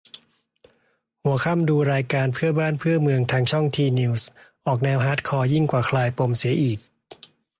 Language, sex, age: Thai, male, 40-49